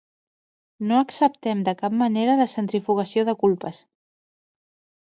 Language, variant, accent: Catalan, Central, central